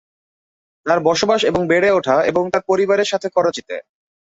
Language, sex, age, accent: Bengali, male, 19-29, Native